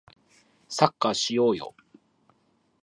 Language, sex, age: Japanese, male, 30-39